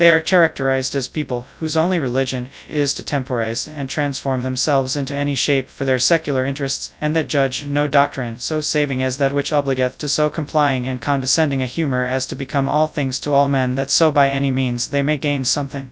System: TTS, FastPitch